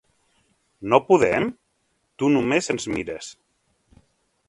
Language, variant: Catalan, Central